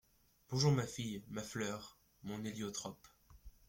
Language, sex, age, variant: French, male, under 19, Français de métropole